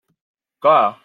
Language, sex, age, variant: Catalan, male, 30-39, Central